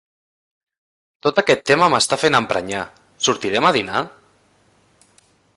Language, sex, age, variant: Catalan, male, 19-29, Central